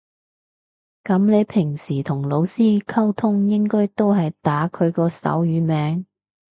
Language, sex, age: Cantonese, female, 30-39